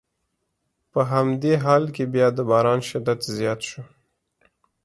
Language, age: Pashto, 19-29